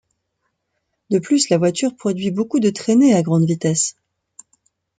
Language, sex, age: French, female, 40-49